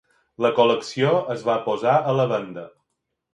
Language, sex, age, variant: Catalan, male, 40-49, Balear